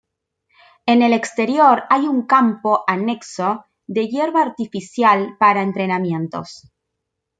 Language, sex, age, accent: Spanish, female, 19-29, Rioplatense: Argentina, Uruguay, este de Bolivia, Paraguay